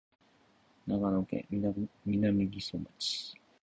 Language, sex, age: Japanese, male, 19-29